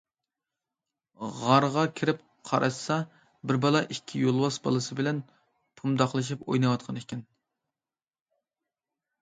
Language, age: Uyghur, 19-29